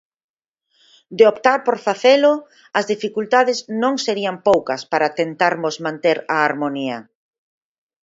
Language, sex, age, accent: Galician, female, 50-59, Normativo (estándar)